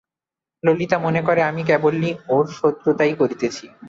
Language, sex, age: Bengali, male, 19-29